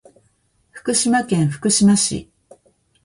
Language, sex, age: Japanese, female, 50-59